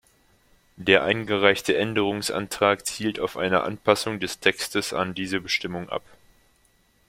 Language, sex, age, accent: German, male, 19-29, Deutschland Deutsch